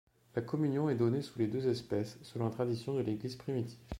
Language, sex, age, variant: French, male, under 19, Français de métropole